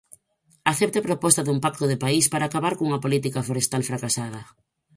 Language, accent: Galician, Normativo (estándar)